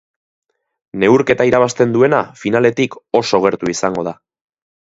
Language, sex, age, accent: Basque, male, 30-39, Mendebalekoa (Araba, Bizkaia, Gipuzkoako mendebaleko herri batzuk)